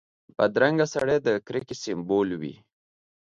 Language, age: Pashto, 19-29